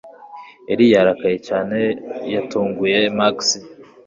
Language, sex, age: Kinyarwanda, male, 19-29